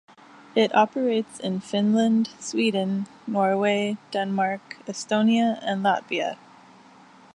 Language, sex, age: English, female, 40-49